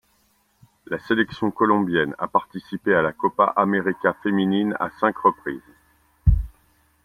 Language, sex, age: French, male, 50-59